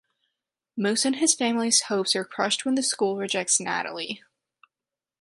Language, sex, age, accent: English, female, under 19, United States English